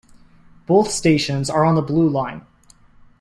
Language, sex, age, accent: English, male, 19-29, United States English